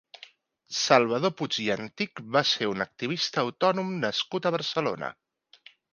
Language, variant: Catalan, Central